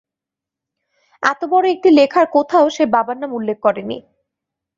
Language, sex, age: Bengali, female, 19-29